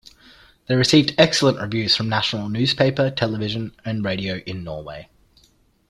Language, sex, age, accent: English, male, 19-29, Australian English